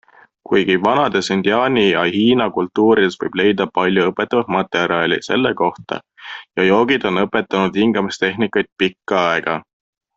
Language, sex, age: Estonian, male, 19-29